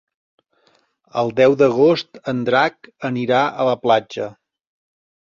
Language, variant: Catalan, Central